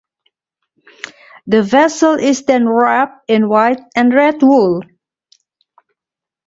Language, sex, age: English, female, 40-49